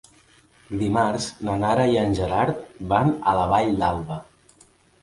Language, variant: Catalan, Central